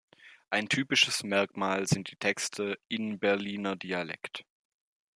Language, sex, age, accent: German, male, 19-29, Deutschland Deutsch